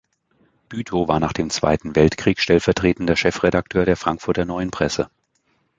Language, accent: German, Deutschland Deutsch